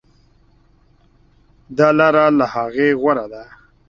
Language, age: Pashto, 30-39